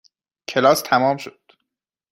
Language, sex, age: Persian, male, 30-39